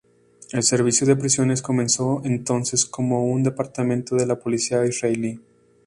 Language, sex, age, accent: Spanish, male, 19-29, México